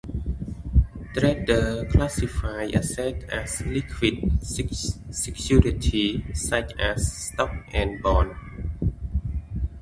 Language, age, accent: English, 30-39, United States English